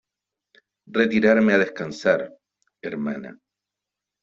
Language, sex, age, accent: Spanish, male, 30-39, Chileno: Chile, Cuyo